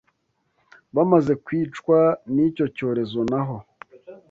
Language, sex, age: Kinyarwanda, male, 19-29